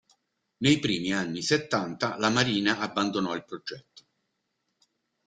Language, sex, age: Italian, male, 50-59